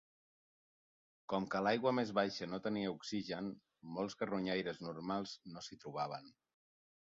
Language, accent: Catalan, Neutre